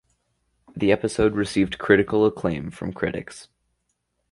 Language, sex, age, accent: English, male, under 19, Canadian English